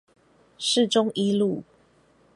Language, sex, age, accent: Chinese, female, 40-49, 出生地：臺北市